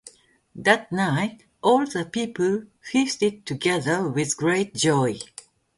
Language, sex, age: English, female, 50-59